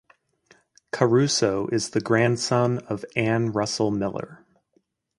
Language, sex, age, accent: English, male, 30-39, United States English